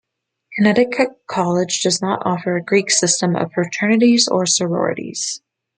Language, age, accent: English, 19-29, United States English